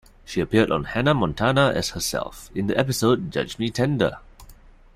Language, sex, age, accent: English, male, 30-39, Singaporean English